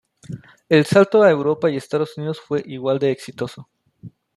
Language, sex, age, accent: Spanish, male, 30-39, México